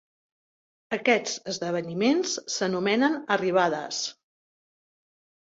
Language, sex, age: Catalan, female, 60-69